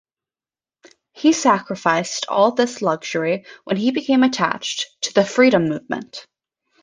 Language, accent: English, United States English